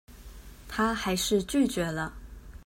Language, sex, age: Chinese, female, 30-39